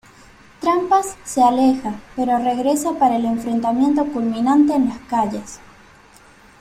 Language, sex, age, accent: Spanish, female, 19-29, Rioplatense: Argentina, Uruguay, este de Bolivia, Paraguay